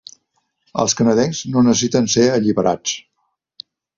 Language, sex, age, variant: Catalan, male, 60-69, Central